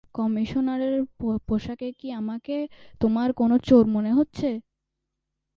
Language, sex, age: Bengali, male, under 19